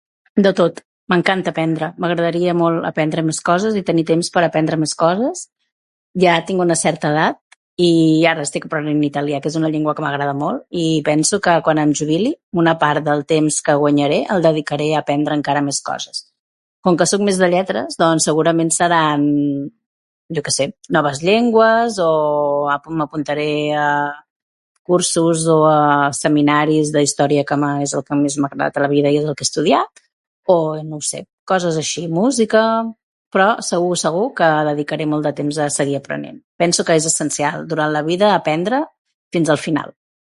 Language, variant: Catalan, Central